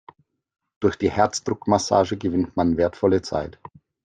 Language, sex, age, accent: German, male, 30-39, Österreichisches Deutsch